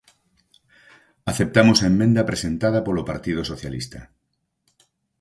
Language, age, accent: Galician, 50-59, Oriental (común en zona oriental)